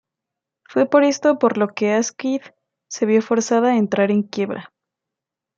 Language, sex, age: Spanish, female, under 19